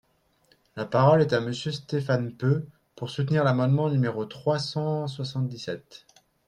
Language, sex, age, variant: French, male, 19-29, Français de métropole